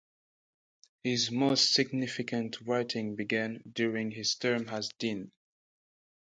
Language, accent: English, Southern African (South Africa, Zimbabwe, Namibia)